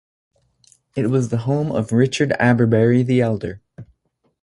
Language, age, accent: English, 19-29, United States English